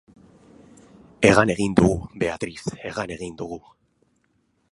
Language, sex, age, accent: Basque, male, 40-49, Mendebalekoa (Araba, Bizkaia, Gipuzkoako mendebaleko herri batzuk)